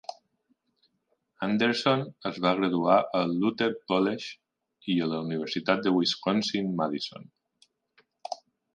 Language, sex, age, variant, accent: Catalan, male, 40-49, Balear, mallorquí